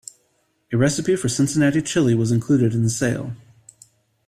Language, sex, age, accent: English, male, 30-39, United States English